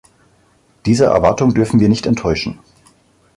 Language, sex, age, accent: German, male, 40-49, Deutschland Deutsch